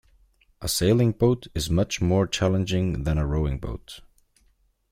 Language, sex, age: English, male, 19-29